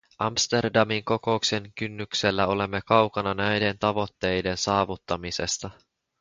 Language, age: Finnish, 19-29